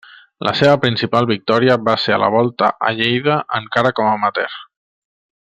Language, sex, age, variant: Catalan, male, 30-39, Central